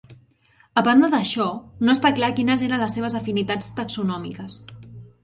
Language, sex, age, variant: Catalan, female, 30-39, Central